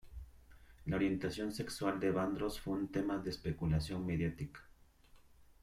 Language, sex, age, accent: Spanish, male, 30-39, México